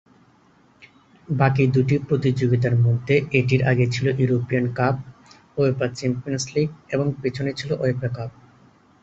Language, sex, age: Bengali, male, 30-39